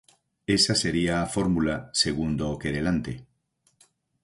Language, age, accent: Galician, 50-59, Oriental (común en zona oriental)